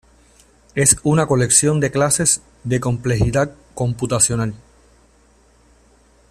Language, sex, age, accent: Spanish, male, 30-39, Caribe: Cuba, Venezuela, Puerto Rico, República Dominicana, Panamá, Colombia caribeña, México caribeño, Costa del golfo de México